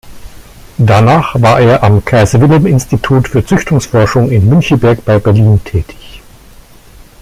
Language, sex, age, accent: German, male, 50-59, Deutschland Deutsch